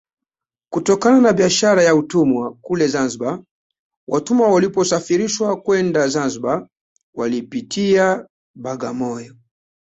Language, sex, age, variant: Swahili, male, 40-49, Kiswahili cha Bara ya Tanzania